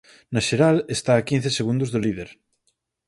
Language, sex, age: Galician, male, 30-39